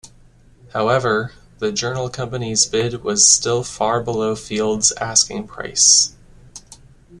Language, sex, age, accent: English, male, 19-29, United States English